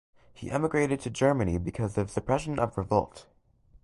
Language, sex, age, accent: English, male, under 19, United States English